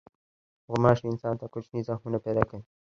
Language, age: Pashto, under 19